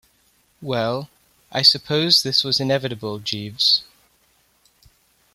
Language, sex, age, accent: English, male, 19-29, United States English